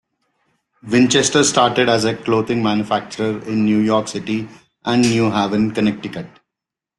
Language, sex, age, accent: English, male, 30-39, England English